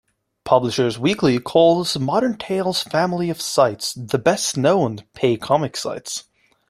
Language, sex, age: English, male, 19-29